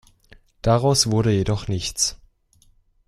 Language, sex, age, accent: German, male, under 19, Deutschland Deutsch